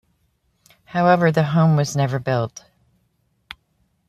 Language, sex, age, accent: English, female, 50-59, United States English